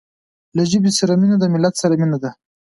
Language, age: Pashto, 19-29